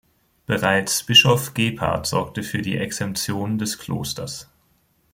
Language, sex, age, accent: German, male, 19-29, Deutschland Deutsch